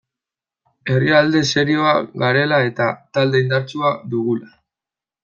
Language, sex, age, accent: Basque, male, 19-29, Mendebalekoa (Araba, Bizkaia, Gipuzkoako mendebaleko herri batzuk)